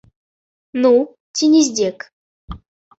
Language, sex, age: Belarusian, female, 19-29